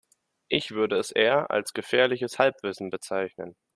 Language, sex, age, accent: German, male, 19-29, Deutschland Deutsch